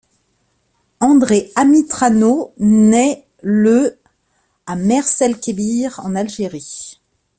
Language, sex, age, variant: French, female, 40-49, Français de métropole